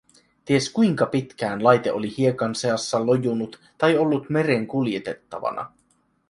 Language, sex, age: Finnish, male, 19-29